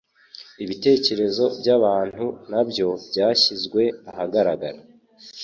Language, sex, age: Kinyarwanda, male, 19-29